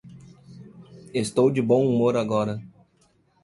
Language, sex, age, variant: Portuguese, male, 40-49, Portuguese (Brasil)